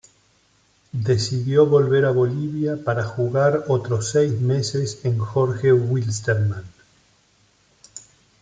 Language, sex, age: Spanish, male, 60-69